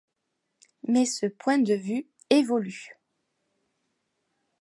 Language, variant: French, Français de métropole